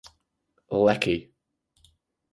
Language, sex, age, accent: English, male, under 19, England English